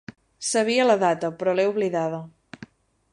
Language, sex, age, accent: Catalan, female, 19-29, central; septentrional; Empordanès